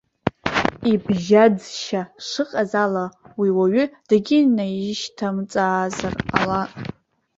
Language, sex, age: Abkhazian, female, under 19